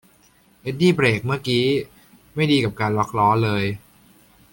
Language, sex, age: Thai, male, 19-29